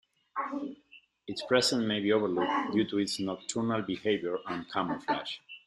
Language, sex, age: English, male, 30-39